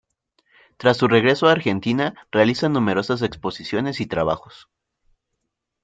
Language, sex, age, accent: Spanish, male, 19-29, México